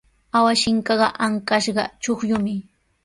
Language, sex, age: Sihuas Ancash Quechua, female, 19-29